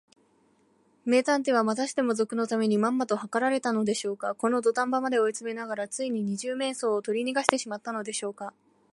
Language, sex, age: Japanese, female, 19-29